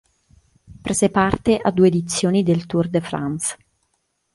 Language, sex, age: Italian, female, 30-39